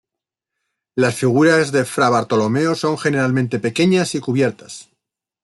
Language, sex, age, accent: Spanish, male, 40-49, España: Centro-Sur peninsular (Madrid, Toledo, Castilla-La Mancha)